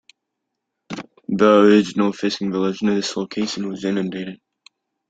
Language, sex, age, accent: English, male, under 19, United States English